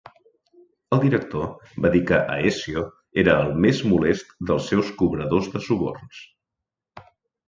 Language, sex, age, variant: Catalan, male, 40-49, Central